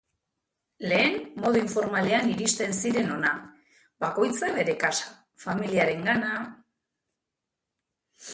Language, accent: Basque, Mendebalekoa (Araba, Bizkaia, Gipuzkoako mendebaleko herri batzuk)